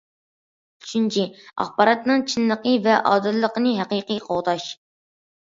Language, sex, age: Uyghur, female, under 19